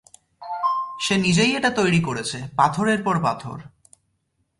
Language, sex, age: Bengali, male, 19-29